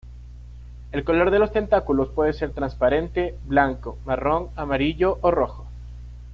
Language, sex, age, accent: Spanish, male, under 19, Andino-Pacífico: Colombia, Perú, Ecuador, oeste de Bolivia y Venezuela andina